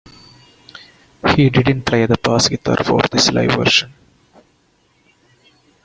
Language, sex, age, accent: English, male, 19-29, India and South Asia (India, Pakistan, Sri Lanka)